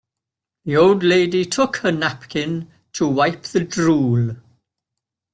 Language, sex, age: English, male, 80-89